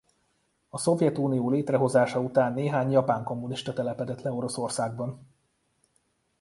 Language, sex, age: Hungarian, male, 30-39